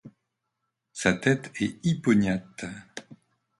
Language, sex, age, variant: French, male, 60-69, Français de métropole